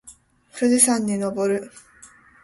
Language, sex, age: Japanese, female, under 19